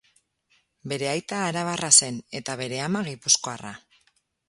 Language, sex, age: Basque, female, 30-39